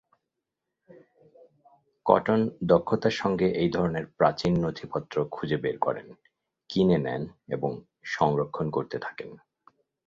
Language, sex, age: Bengali, male, 40-49